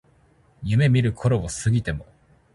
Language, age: Japanese, 30-39